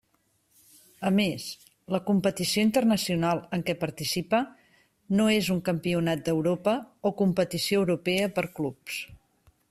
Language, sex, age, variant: Catalan, female, 50-59, Central